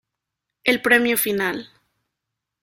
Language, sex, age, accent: Spanish, female, 19-29, México